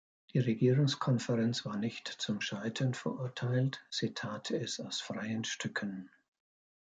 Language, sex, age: German, male, 70-79